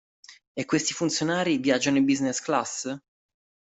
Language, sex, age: Italian, male, 30-39